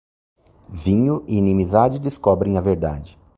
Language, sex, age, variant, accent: Portuguese, male, 50-59, Portuguese (Brasil), Paulista